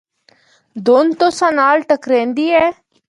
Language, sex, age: Northern Hindko, female, 19-29